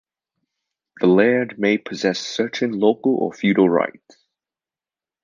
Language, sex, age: English, male, under 19